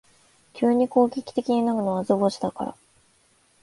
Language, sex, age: Japanese, female, 19-29